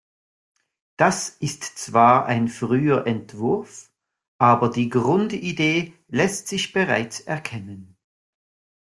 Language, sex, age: German, male, 40-49